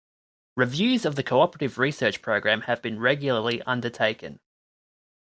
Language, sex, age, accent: English, male, 19-29, Australian English